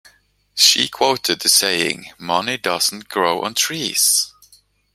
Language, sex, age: English, male, 40-49